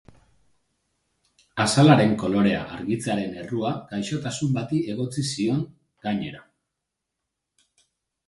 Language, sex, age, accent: Basque, male, 30-39, Mendebalekoa (Araba, Bizkaia, Gipuzkoako mendebaleko herri batzuk)